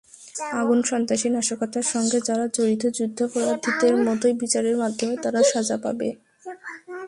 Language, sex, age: Bengali, female, 19-29